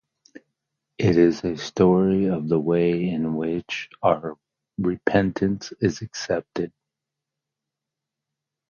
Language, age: English, 50-59